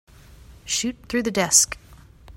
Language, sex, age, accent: English, female, 50-59, United States English